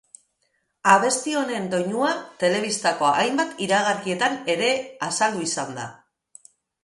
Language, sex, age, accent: Basque, female, 40-49, Mendebalekoa (Araba, Bizkaia, Gipuzkoako mendebaleko herri batzuk)